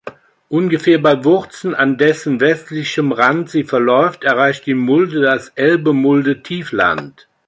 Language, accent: German, Deutschland Deutsch